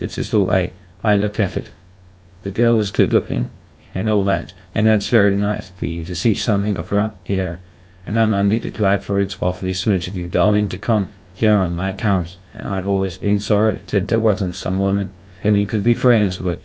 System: TTS, GlowTTS